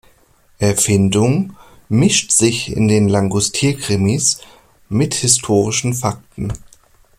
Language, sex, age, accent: German, male, 30-39, Deutschland Deutsch